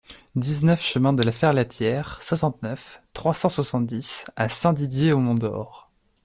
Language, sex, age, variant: French, male, 19-29, Français de métropole